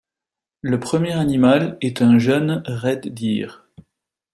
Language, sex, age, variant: French, male, 30-39, Français de métropole